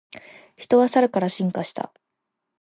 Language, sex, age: Japanese, female, 19-29